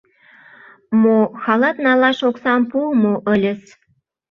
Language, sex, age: Mari, female, 19-29